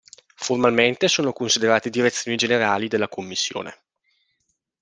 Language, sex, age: Italian, male, 19-29